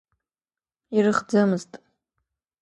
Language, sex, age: Abkhazian, female, under 19